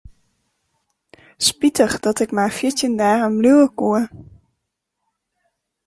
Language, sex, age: Western Frisian, female, 30-39